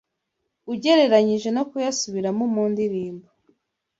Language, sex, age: Kinyarwanda, female, 19-29